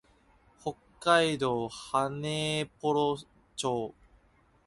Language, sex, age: Japanese, male, 19-29